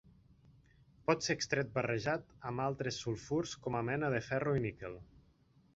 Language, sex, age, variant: Catalan, male, 30-39, Nord-Occidental